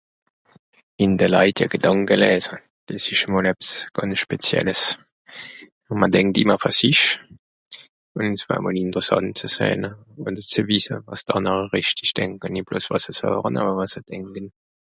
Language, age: Swiss German, 40-49